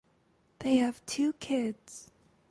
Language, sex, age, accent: English, female, 19-29, United States English